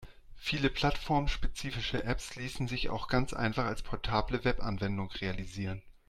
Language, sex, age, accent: German, male, 40-49, Deutschland Deutsch